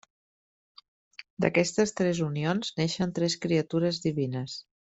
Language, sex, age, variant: Catalan, female, 50-59, Central